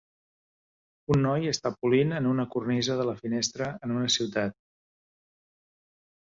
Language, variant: Catalan, Central